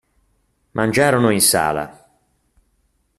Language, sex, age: Italian, male, 40-49